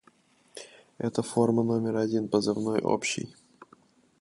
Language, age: Russian, 30-39